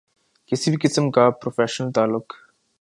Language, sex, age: Urdu, male, 19-29